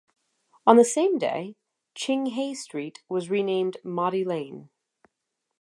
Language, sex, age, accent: English, female, 30-39, United States English